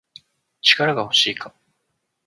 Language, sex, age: Japanese, male, 30-39